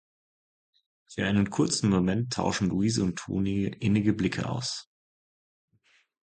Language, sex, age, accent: German, male, 30-39, Deutschland Deutsch